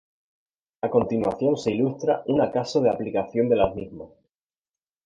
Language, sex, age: Spanish, male, 19-29